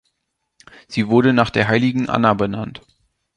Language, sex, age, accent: German, male, 19-29, Deutschland Deutsch